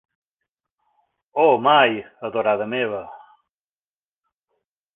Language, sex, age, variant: Catalan, male, 50-59, Balear